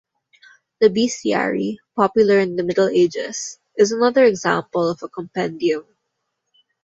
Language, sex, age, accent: English, female, 19-29, Filipino